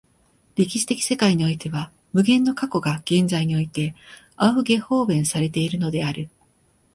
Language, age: Japanese, 40-49